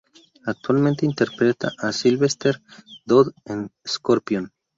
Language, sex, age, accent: Spanish, male, 19-29, México